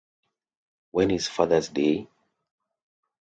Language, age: English, 30-39